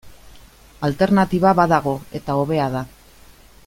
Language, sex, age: Basque, female, 50-59